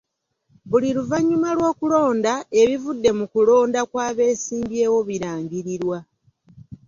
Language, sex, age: Ganda, female, 50-59